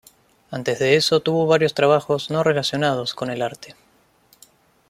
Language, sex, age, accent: Spanish, male, 19-29, Rioplatense: Argentina, Uruguay, este de Bolivia, Paraguay